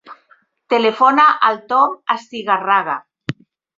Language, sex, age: Catalan, female, 50-59